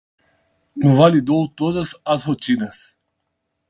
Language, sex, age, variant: Portuguese, male, 40-49, Portuguese (Brasil)